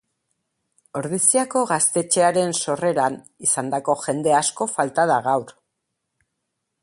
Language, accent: Basque, Mendebalekoa (Araba, Bizkaia, Gipuzkoako mendebaleko herri batzuk)